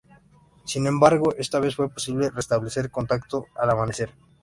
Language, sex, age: Spanish, male, 19-29